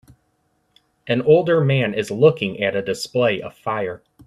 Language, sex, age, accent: English, male, 19-29, United States English